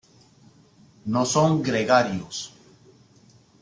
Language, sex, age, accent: Spanish, male, 50-59, Caribe: Cuba, Venezuela, Puerto Rico, República Dominicana, Panamá, Colombia caribeña, México caribeño, Costa del golfo de México